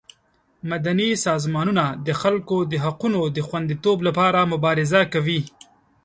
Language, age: Pashto, 19-29